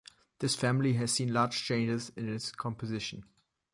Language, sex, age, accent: English, male, 19-29, United States English